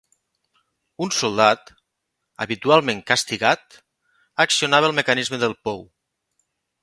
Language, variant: Catalan, Nord-Occidental